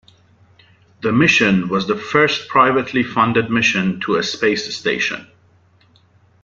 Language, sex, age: English, male, 30-39